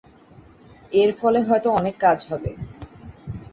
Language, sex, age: Bengali, female, 19-29